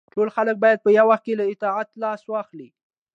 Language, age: Pashto, 19-29